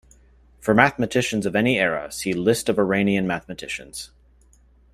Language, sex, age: English, male, 19-29